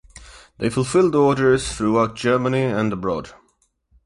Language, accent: English, United States English; England English